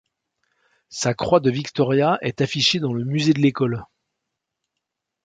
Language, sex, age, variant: French, male, 60-69, Français de métropole